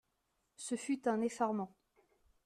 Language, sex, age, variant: French, female, 19-29, Français de métropole